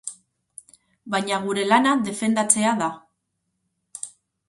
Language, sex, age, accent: Basque, female, 40-49, Mendebalekoa (Araba, Bizkaia, Gipuzkoako mendebaleko herri batzuk)